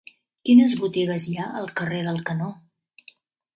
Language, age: Catalan, 60-69